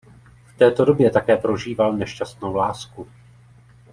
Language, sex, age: Czech, male, 40-49